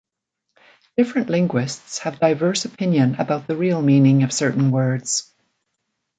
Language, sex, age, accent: English, female, 60-69, Canadian English